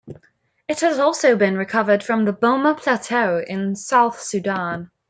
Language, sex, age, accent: English, female, under 19, England English